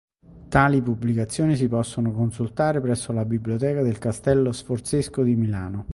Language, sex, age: Italian, male, 60-69